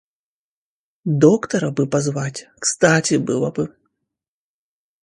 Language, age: Russian, 30-39